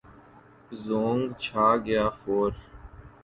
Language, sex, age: Urdu, male, 19-29